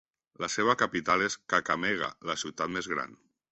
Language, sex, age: Catalan, male, 30-39